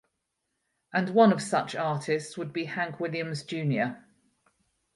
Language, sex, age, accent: English, female, 50-59, Welsh English